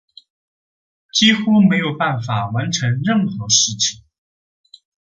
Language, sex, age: Chinese, male, 19-29